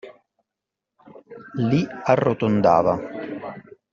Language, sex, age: Italian, male, 30-39